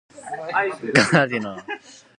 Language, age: English, under 19